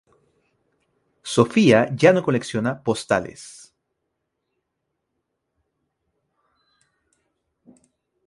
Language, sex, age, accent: Spanish, male, 19-29, Chileno: Chile, Cuyo